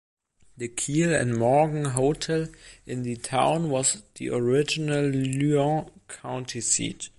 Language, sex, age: English, male, under 19